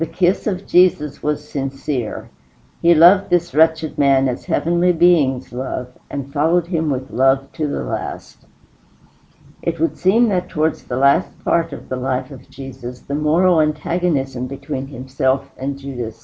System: none